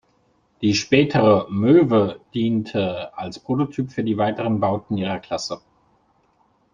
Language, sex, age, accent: German, male, 40-49, Deutschland Deutsch